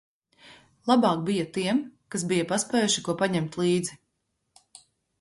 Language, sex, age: Latvian, female, 50-59